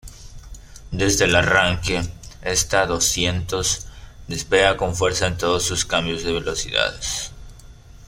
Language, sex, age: Spanish, male, under 19